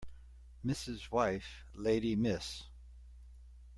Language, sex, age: English, male, 70-79